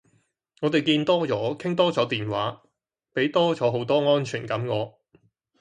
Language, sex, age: Cantonese, male, 30-39